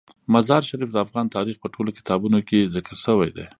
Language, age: Pashto, 40-49